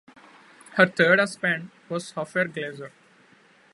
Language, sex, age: English, male, 19-29